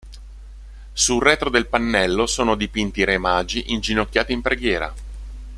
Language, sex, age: Italian, male, 50-59